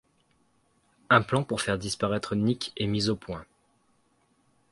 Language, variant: French, Français de métropole